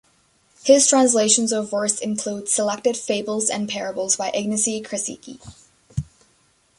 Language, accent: English, Canadian English